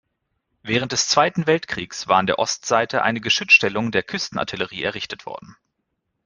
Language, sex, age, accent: German, male, 30-39, Deutschland Deutsch